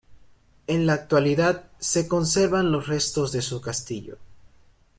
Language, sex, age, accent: Spanish, male, under 19, Andino-Pacífico: Colombia, Perú, Ecuador, oeste de Bolivia y Venezuela andina